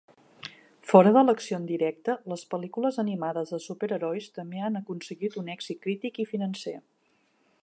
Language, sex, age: Catalan, female, 40-49